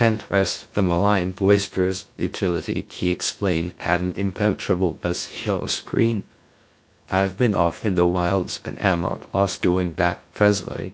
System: TTS, GlowTTS